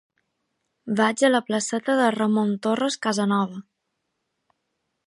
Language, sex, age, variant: Catalan, female, 19-29, Balear